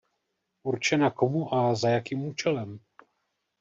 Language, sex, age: Czech, male, 40-49